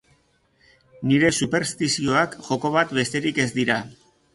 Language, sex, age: Basque, male, 50-59